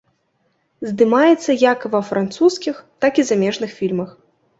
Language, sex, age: Belarusian, female, 19-29